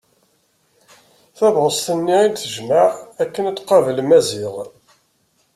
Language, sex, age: Kabyle, male, 50-59